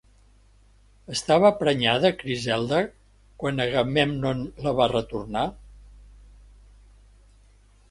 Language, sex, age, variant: Catalan, male, 70-79, Central